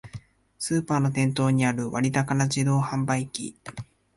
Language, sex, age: Japanese, male, 19-29